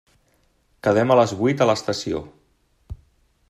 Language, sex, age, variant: Catalan, male, 40-49, Central